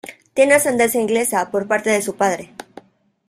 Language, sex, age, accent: Spanish, female, 40-49, México